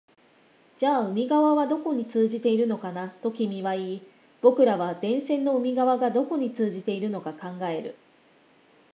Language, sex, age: Japanese, female, 30-39